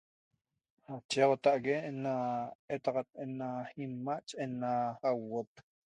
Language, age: Toba, 30-39